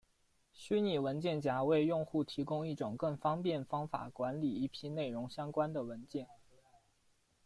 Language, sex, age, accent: Chinese, male, 19-29, 出生地：四川省